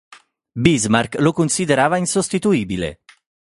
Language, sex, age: Italian, male, 30-39